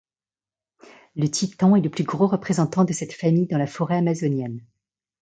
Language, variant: French, Français de métropole